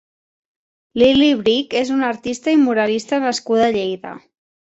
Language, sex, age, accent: Catalan, female, 30-39, Barcelona